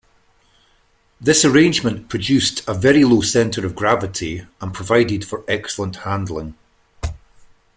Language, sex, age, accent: English, male, 50-59, Scottish English